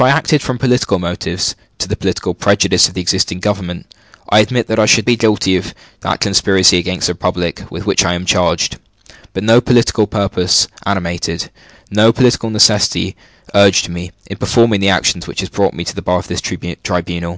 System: none